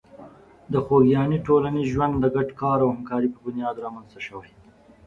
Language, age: Pashto, 19-29